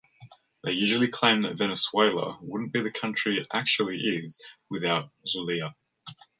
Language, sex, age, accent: English, male, 19-29, Australian English